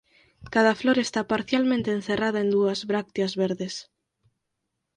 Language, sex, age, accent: Galician, female, under 19, Normativo (estándar)